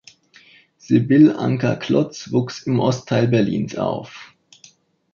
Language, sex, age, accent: German, male, 19-29, Deutschland Deutsch